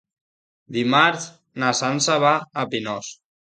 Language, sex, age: Catalan, male, 19-29